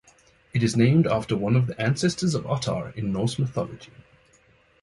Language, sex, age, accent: English, male, 30-39, Southern African (South Africa, Zimbabwe, Namibia)